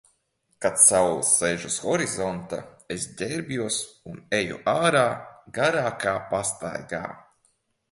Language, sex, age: Latvian, male, 30-39